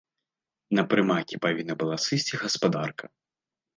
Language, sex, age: Belarusian, male, under 19